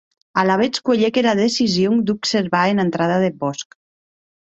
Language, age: Occitan, 50-59